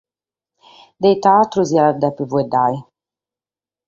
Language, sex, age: Sardinian, female, 30-39